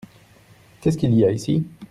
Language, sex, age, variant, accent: French, male, 30-39, Français d'Europe, Français de Belgique